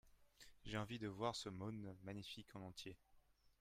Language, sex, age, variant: French, male, 30-39, Français de métropole